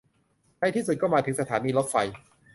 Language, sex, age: Thai, male, 19-29